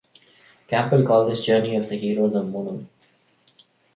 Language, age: English, 19-29